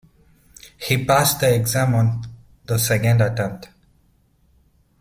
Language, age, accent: English, 30-39, India and South Asia (India, Pakistan, Sri Lanka)